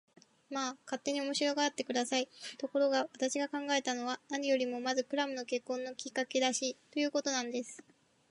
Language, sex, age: Japanese, female, 19-29